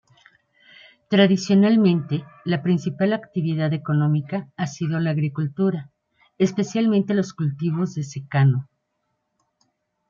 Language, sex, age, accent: Spanish, female, 50-59, México